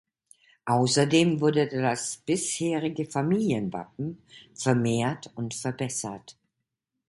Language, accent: German, Deutschland Deutsch